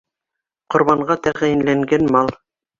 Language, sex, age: Bashkir, female, 60-69